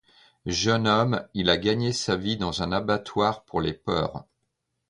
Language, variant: French, Français de métropole